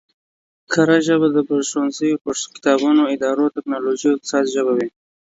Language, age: Pashto, 19-29